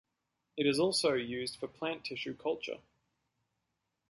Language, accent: English, Australian English